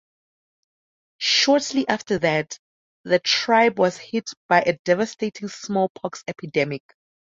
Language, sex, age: English, female, 19-29